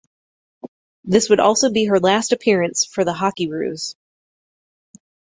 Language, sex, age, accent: English, female, 40-49, United States English